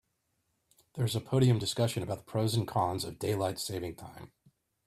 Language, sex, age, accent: English, male, 40-49, United States English